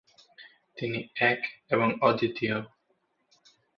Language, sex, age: Bengali, male, 19-29